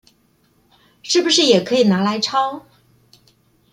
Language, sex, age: Chinese, female, 60-69